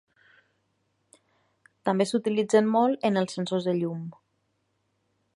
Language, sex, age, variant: Catalan, female, 30-39, Nord-Occidental